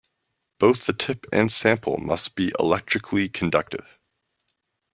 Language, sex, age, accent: English, male, 19-29, Canadian English